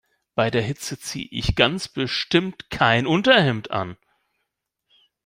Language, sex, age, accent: German, male, 40-49, Deutschland Deutsch